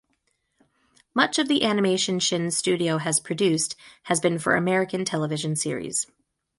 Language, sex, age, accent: English, female, 30-39, United States English